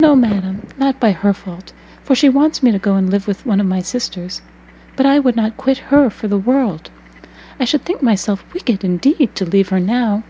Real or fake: real